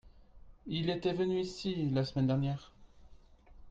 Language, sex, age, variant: French, male, 30-39, Français de métropole